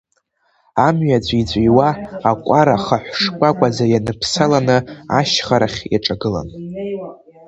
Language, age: Abkhazian, under 19